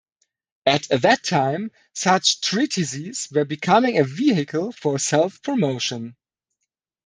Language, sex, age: English, male, 30-39